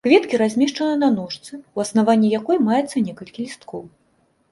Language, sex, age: Belarusian, female, 30-39